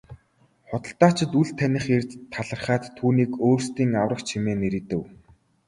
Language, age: Mongolian, 19-29